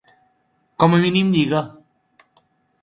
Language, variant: Catalan, Central